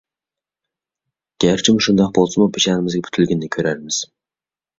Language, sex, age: Uyghur, male, 19-29